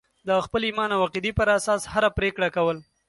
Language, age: Pashto, 19-29